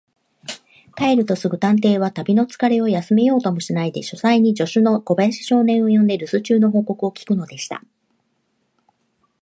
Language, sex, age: Japanese, female, 50-59